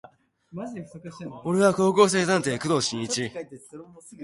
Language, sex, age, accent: Japanese, male, 19-29, 標準語